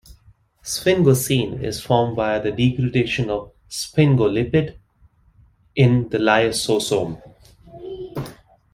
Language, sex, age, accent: English, male, 30-39, India and South Asia (India, Pakistan, Sri Lanka)